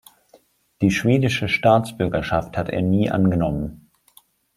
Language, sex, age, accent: German, male, 30-39, Deutschland Deutsch